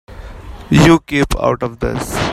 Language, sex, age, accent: English, male, 19-29, India and South Asia (India, Pakistan, Sri Lanka)